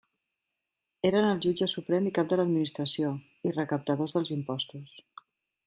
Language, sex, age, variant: Catalan, female, 50-59, Central